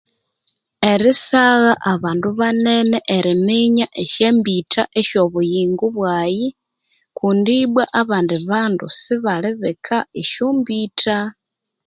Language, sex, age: Konzo, female, 30-39